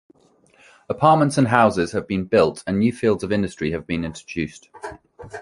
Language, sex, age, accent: English, male, 40-49, England English